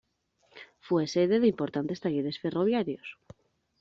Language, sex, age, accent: Spanish, female, 30-39, España: Norte peninsular (Asturias, Castilla y León, Cantabria, País Vasco, Navarra, Aragón, La Rioja, Guadalajara, Cuenca)